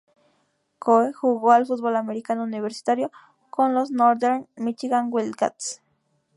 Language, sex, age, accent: Spanish, female, 19-29, México